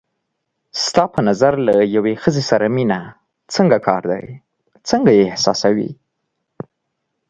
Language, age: Pashto, 19-29